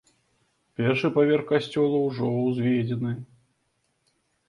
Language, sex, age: Belarusian, male, 30-39